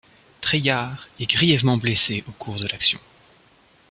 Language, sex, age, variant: French, male, 19-29, Français de métropole